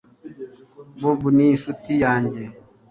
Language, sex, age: Kinyarwanda, male, 50-59